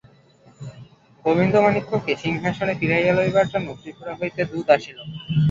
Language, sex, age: Bengali, male, under 19